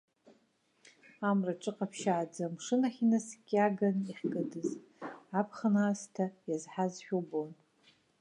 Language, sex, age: Abkhazian, female, 50-59